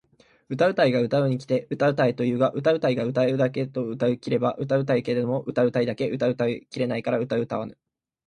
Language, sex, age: Japanese, male, 19-29